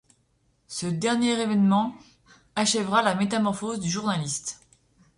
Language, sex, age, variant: French, female, 30-39, Français de métropole